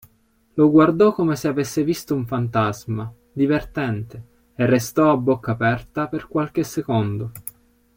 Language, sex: Italian, male